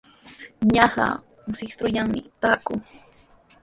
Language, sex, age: Sihuas Ancash Quechua, female, 19-29